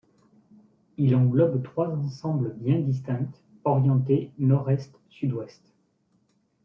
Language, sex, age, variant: French, male, 30-39, Français de métropole